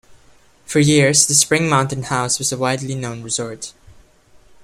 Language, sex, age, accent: English, male, 19-29, Filipino